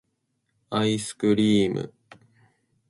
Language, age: Japanese, 19-29